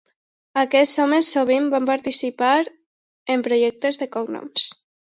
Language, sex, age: Catalan, female, under 19